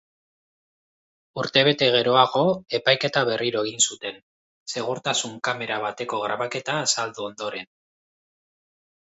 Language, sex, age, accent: Basque, male, 40-49, Mendebalekoa (Araba, Bizkaia, Gipuzkoako mendebaleko herri batzuk)